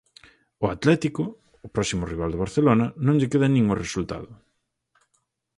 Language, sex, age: Galician, male, 30-39